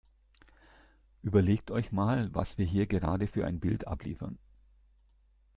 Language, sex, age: German, male, 60-69